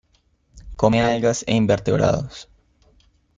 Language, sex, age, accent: Spanish, male, under 19, Andino-Pacífico: Colombia, Perú, Ecuador, oeste de Bolivia y Venezuela andina